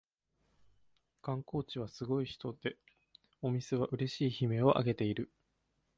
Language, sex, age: Japanese, male, 19-29